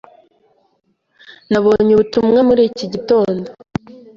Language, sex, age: Kinyarwanda, female, 19-29